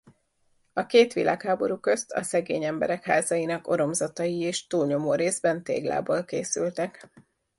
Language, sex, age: Hungarian, female, 40-49